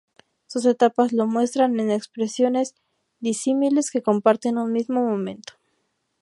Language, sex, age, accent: Spanish, female, 19-29, México